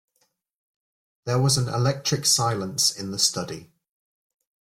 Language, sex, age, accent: English, male, 30-39, England English